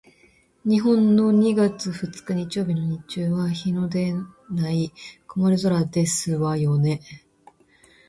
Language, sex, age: Japanese, female, 19-29